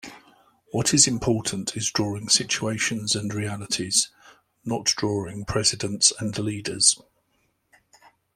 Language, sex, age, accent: English, male, 50-59, England English